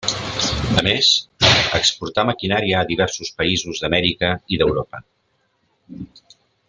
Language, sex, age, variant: Catalan, male, 50-59, Central